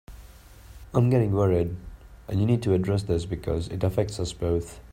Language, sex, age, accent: English, male, 19-29, India and South Asia (India, Pakistan, Sri Lanka)